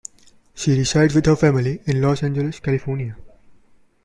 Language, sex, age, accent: English, male, 19-29, India and South Asia (India, Pakistan, Sri Lanka)